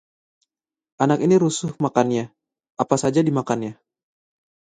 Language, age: Indonesian, 19-29